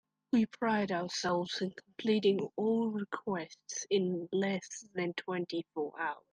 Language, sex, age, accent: English, male, under 19, United States English